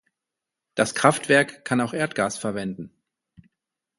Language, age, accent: German, 40-49, Deutschland Deutsch